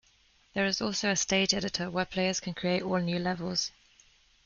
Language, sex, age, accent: English, female, 30-39, England English